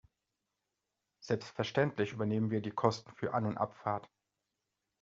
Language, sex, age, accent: German, male, 40-49, Deutschland Deutsch